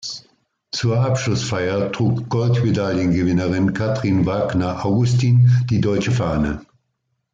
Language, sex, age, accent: German, male, 60-69, Deutschland Deutsch